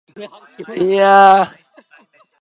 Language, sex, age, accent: English, female, under 19, United States English